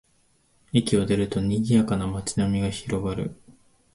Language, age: Japanese, 19-29